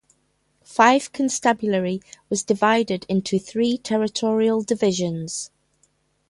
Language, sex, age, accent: English, female, 50-59, England English